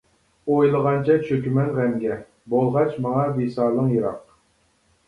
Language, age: Uyghur, 40-49